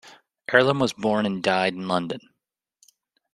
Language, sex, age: English, male, 19-29